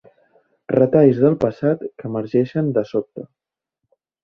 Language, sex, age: Catalan, male, 19-29